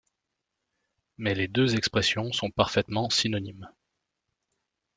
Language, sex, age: French, male, 30-39